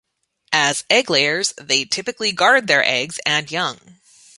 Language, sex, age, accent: English, female, 30-39, Canadian English